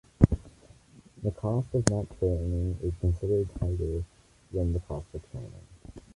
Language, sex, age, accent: English, male, under 19, United States English